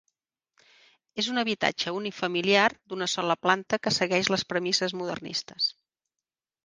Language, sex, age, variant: Catalan, female, 50-59, Central